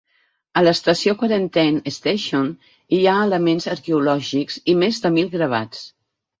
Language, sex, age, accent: Catalan, female, 50-59, balear; central